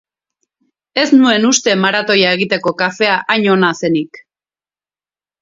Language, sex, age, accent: Basque, female, 40-49, Erdialdekoa edo Nafarra (Gipuzkoa, Nafarroa)